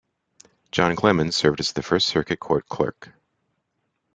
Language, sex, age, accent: English, male, 30-39, United States English